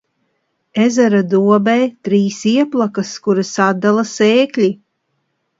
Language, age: Latvian, 40-49